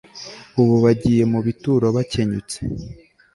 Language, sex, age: Kinyarwanda, male, 19-29